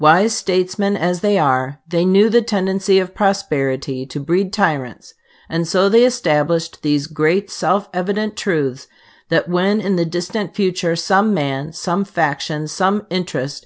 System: none